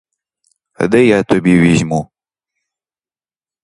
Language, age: Ukrainian, under 19